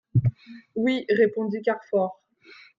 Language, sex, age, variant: French, female, 19-29, Français de métropole